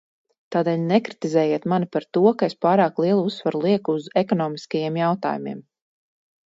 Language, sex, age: Latvian, female, 40-49